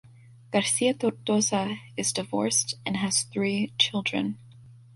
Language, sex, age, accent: English, female, under 19, United States English